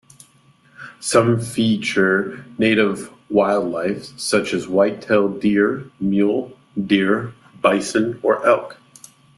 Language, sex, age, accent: English, male, 30-39, United States English